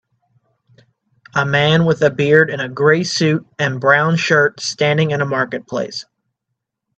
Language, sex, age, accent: English, male, 19-29, United States English